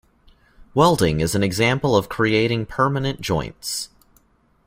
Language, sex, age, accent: English, male, 19-29, United States English